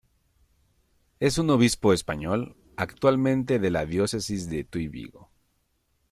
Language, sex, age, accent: Spanish, male, 19-29, México